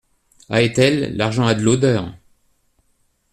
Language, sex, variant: French, male, Français de métropole